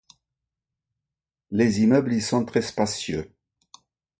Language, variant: French, Français de métropole